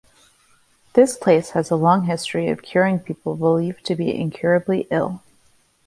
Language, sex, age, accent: English, female, 30-39, United States English